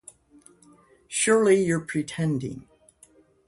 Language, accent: English, United States English